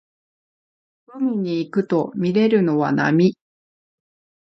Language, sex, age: Japanese, female, 40-49